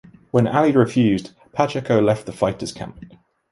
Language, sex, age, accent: English, male, 19-29, England English